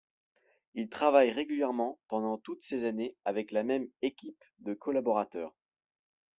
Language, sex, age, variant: French, male, 19-29, Français de métropole